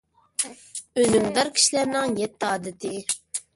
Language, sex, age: Uyghur, female, under 19